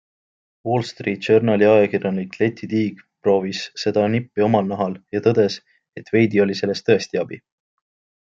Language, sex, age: Estonian, male, 19-29